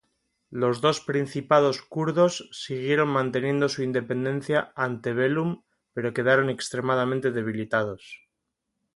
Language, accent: Spanish, España: Norte peninsular (Asturias, Castilla y León, Cantabria, País Vasco, Navarra, Aragón, La Rioja, Guadalajara, Cuenca)